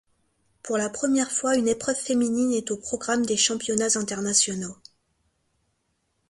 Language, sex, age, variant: French, female, 19-29, Français de métropole